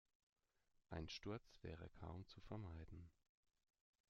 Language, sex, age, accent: German, male, 30-39, Deutschland Deutsch